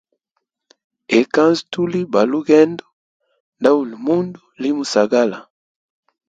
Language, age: Hemba, 19-29